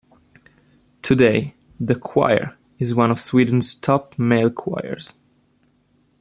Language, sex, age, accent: English, male, 19-29, United States English